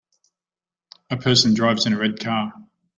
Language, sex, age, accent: English, male, 40-49, Australian English